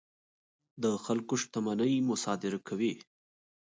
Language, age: Pashto, 19-29